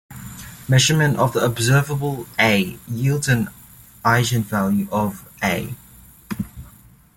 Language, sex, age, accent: English, male, under 19, Australian English